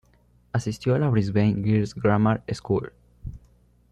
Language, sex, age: Spanish, male, under 19